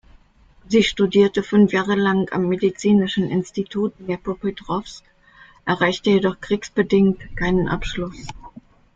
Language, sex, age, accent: German, female, 50-59, Deutschland Deutsch